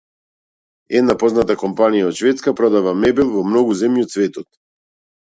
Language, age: Macedonian, 40-49